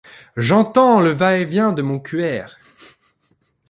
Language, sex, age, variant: French, male, 19-29, Français de métropole